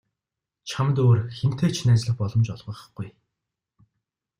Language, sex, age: Mongolian, male, 30-39